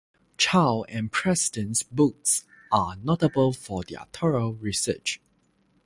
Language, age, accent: English, 19-29, United States English; Malaysian English